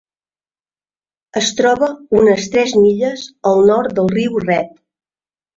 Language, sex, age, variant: Catalan, female, 40-49, Central